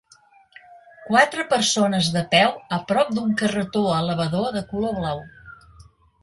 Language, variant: Catalan, Central